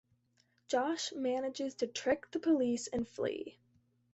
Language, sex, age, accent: English, female, under 19, United States English